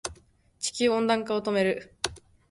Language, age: Japanese, 19-29